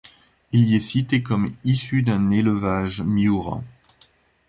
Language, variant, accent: French, Français d'Europe, Français d’Allemagne